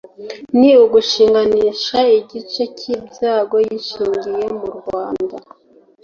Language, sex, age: Kinyarwanda, female, 40-49